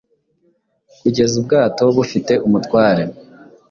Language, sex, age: Kinyarwanda, male, 19-29